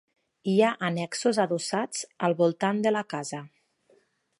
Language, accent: Catalan, Lleidatà